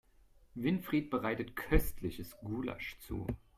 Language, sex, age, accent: German, male, 30-39, Deutschland Deutsch